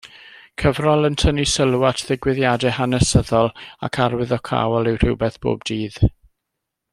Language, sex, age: Welsh, male, 50-59